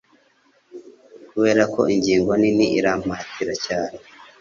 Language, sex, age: Kinyarwanda, male, 30-39